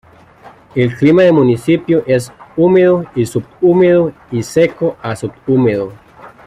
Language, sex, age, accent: Spanish, male, 30-39, América central